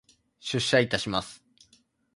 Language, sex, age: Japanese, male, 19-29